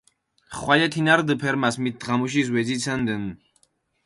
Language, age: Mingrelian, 19-29